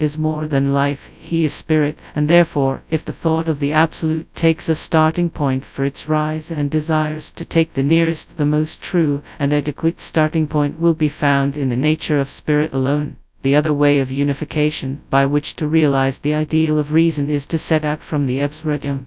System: TTS, FastPitch